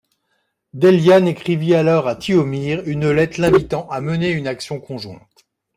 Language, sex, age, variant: French, male, 50-59, Français de métropole